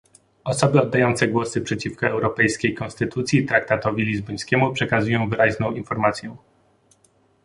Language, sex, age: Polish, male, 19-29